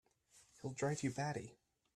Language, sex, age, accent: English, male, 19-29, United States English